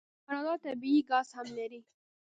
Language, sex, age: Pashto, female, 19-29